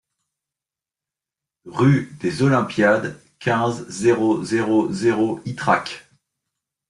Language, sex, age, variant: French, male, 30-39, Français de métropole